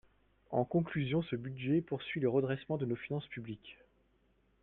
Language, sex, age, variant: French, male, 40-49, Français de métropole